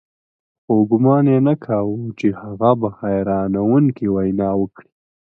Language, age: Pashto, 19-29